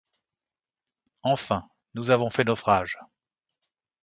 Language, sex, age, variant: French, male, 50-59, Français de métropole